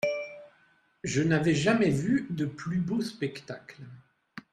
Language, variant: French, Français de métropole